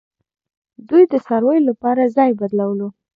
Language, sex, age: Pashto, female, 19-29